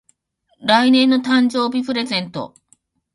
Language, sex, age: Japanese, female, 40-49